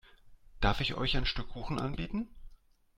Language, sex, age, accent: German, male, 40-49, Deutschland Deutsch